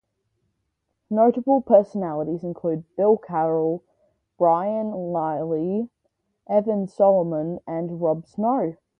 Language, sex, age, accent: English, female, under 19, Australian English